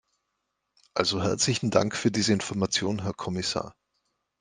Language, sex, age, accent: German, male, 40-49, Österreichisches Deutsch